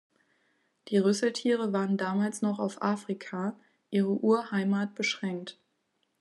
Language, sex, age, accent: German, female, 19-29, Deutschland Deutsch